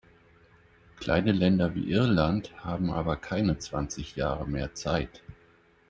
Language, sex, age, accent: German, male, 40-49, Deutschland Deutsch